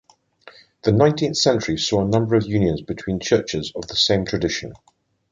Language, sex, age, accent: English, male, 50-59, England English